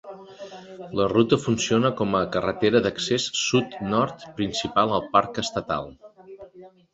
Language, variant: Catalan, Central